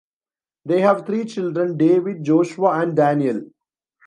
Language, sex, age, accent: English, male, 19-29, India and South Asia (India, Pakistan, Sri Lanka)